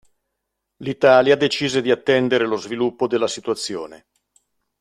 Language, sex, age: Italian, male, 50-59